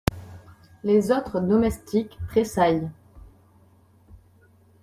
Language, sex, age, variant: French, female, 19-29, Français de métropole